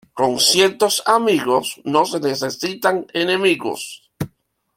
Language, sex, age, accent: Spanish, male, 50-59, Caribe: Cuba, Venezuela, Puerto Rico, República Dominicana, Panamá, Colombia caribeña, México caribeño, Costa del golfo de México